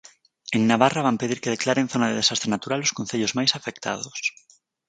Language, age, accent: Galician, 19-29, Normativo (estándar)